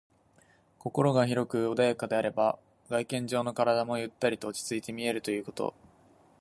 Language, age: Japanese, 19-29